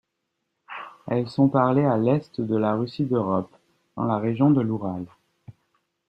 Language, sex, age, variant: French, male, 19-29, Français de métropole